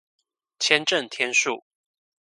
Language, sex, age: Chinese, male, 30-39